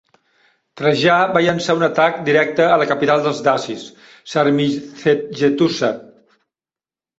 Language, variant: Catalan, Central